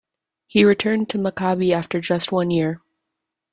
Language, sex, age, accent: English, female, under 19, United States English